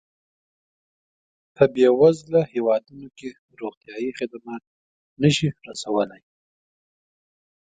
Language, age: Pashto, 19-29